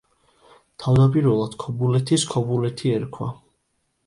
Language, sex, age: Georgian, male, 19-29